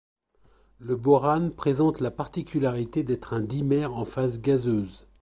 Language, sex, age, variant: French, male, 50-59, Français de métropole